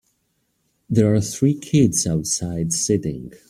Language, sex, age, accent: English, male, 40-49, United States English